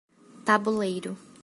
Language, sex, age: Portuguese, female, 19-29